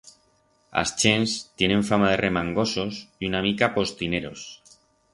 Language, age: Aragonese, 40-49